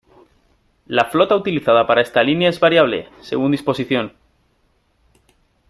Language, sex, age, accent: Spanish, male, 30-39, España: Norte peninsular (Asturias, Castilla y León, Cantabria, País Vasco, Navarra, Aragón, La Rioja, Guadalajara, Cuenca)